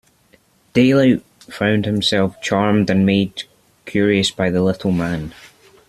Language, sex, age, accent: English, male, under 19, Scottish English